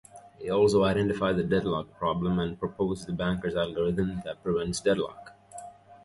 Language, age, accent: English, 19-29, England English